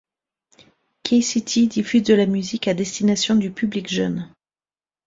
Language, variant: French, Français de métropole